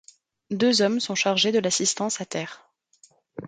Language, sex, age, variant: French, female, 19-29, Français de métropole